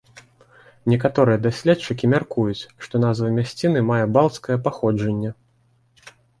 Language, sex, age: Belarusian, male, 30-39